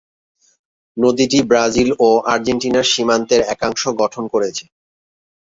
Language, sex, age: Bengali, male, 30-39